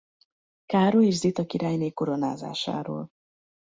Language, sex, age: Hungarian, female, 19-29